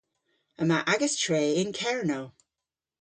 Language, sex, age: Cornish, female, 40-49